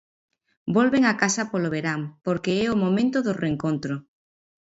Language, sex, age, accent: Galician, female, 40-49, Central (gheada)